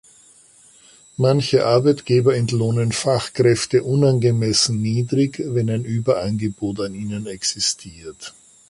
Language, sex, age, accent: German, male, 60-69, Österreichisches Deutsch